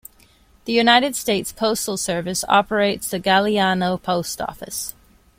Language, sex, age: English, female, 19-29